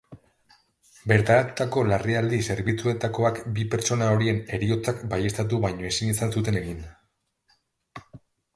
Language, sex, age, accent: Basque, male, 30-39, Mendebalekoa (Araba, Bizkaia, Gipuzkoako mendebaleko herri batzuk)